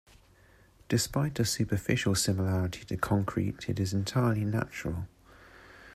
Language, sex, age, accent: English, male, 30-39, England English